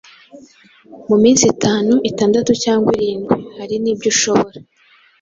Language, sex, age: Kinyarwanda, female, 19-29